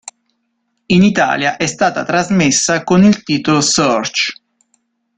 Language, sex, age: Italian, male, 30-39